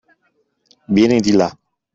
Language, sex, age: Italian, male, 40-49